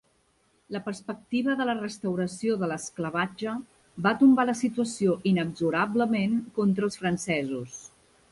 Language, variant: Catalan, Central